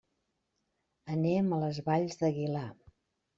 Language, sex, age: Catalan, female, 60-69